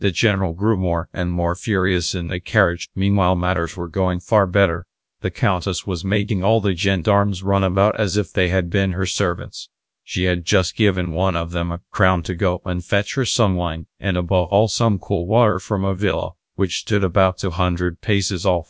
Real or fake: fake